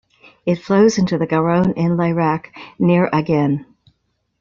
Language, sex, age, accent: English, female, 50-59, United States English